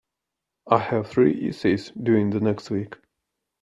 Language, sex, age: English, male, 19-29